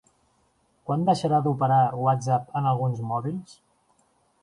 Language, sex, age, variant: Catalan, male, 40-49, Central